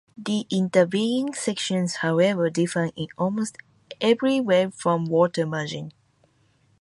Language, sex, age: English, female, 19-29